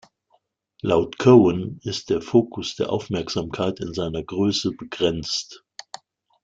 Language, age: German, 50-59